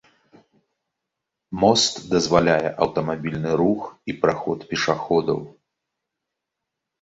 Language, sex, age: Belarusian, male, 30-39